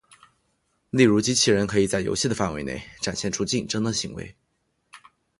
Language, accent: Chinese, 出生地：浙江省